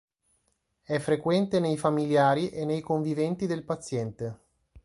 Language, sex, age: Italian, male, 30-39